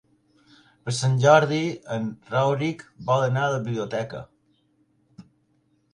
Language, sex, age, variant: Catalan, male, 40-49, Balear